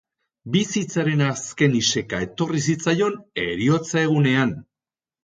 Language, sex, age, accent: Basque, male, 60-69, Erdialdekoa edo Nafarra (Gipuzkoa, Nafarroa)